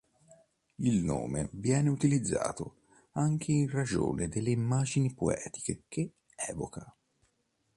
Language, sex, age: Italian, male, 30-39